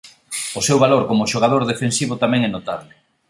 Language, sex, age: Galician, male, 40-49